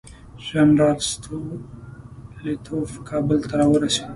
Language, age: Pashto, 30-39